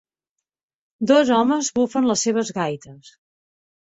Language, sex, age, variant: Catalan, female, 40-49, Central